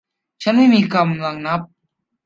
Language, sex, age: Thai, male, under 19